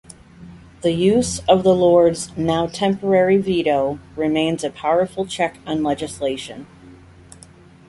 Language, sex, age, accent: English, female, 30-39, United States English